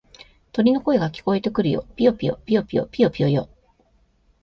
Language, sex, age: Japanese, female, 50-59